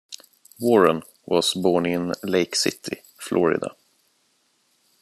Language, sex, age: English, male, 30-39